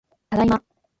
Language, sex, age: Japanese, female, 40-49